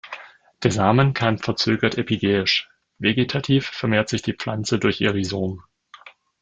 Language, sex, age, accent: German, male, 30-39, Deutschland Deutsch